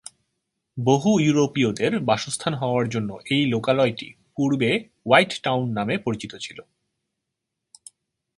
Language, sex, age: Bengali, male, 30-39